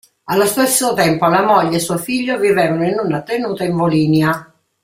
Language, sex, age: Italian, female, 60-69